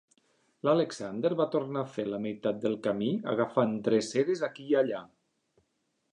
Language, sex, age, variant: Catalan, male, 40-49, Nord-Occidental